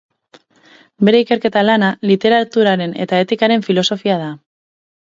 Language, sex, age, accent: Basque, female, 19-29, Mendebalekoa (Araba, Bizkaia, Gipuzkoako mendebaleko herri batzuk)